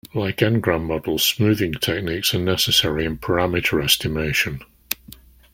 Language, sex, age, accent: English, male, 60-69, England English